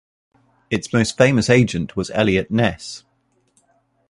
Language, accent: English, England English